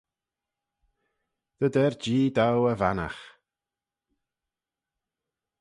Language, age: Manx, 40-49